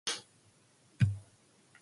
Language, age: English, 19-29